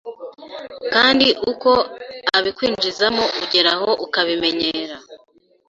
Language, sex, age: Kinyarwanda, female, 19-29